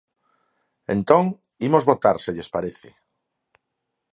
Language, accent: Galician, Normativo (estándar)